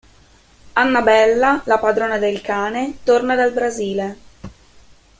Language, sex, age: Italian, female, 19-29